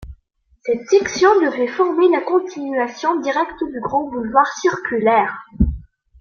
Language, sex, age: French, female, 19-29